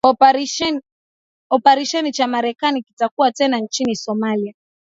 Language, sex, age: Swahili, female, 19-29